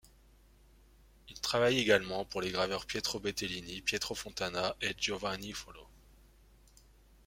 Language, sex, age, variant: French, male, 30-39, Français de métropole